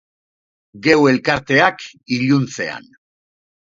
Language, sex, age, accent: Basque, male, 50-59, Erdialdekoa edo Nafarra (Gipuzkoa, Nafarroa)